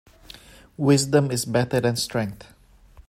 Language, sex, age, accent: English, male, 40-49, Malaysian English